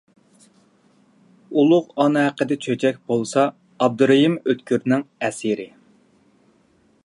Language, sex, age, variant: Uyghur, male, 80-89, ئۇيغۇر تىلى